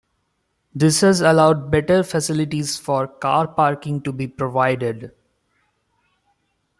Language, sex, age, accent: English, male, 19-29, India and South Asia (India, Pakistan, Sri Lanka)